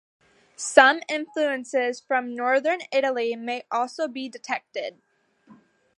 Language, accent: English, United States English